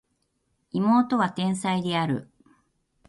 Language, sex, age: Japanese, female, 50-59